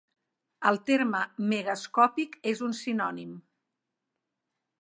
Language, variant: Catalan, Central